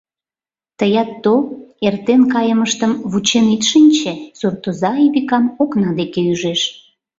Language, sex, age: Mari, female, 30-39